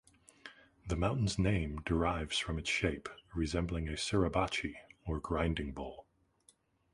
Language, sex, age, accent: English, male, 40-49, United States English